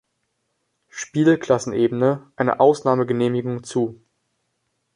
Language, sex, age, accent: German, male, under 19, Deutschland Deutsch